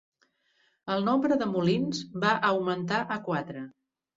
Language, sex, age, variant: Catalan, female, 60-69, Central